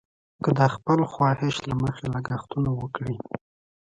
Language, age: Pashto, 19-29